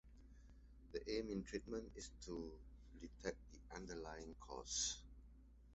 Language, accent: English, England English